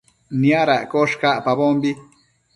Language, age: Matsés, 40-49